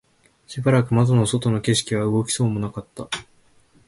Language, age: Japanese, 19-29